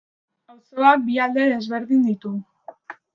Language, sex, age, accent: Basque, female, under 19, Mendebalekoa (Araba, Bizkaia, Gipuzkoako mendebaleko herri batzuk)